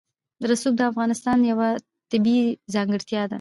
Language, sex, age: Pashto, female, 19-29